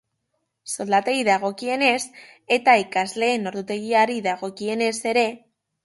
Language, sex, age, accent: Basque, female, under 19, Mendebalekoa (Araba, Bizkaia, Gipuzkoako mendebaleko herri batzuk)